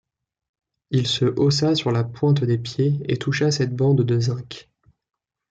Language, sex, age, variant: French, male, 19-29, Français de métropole